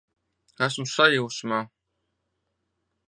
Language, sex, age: Latvian, male, 30-39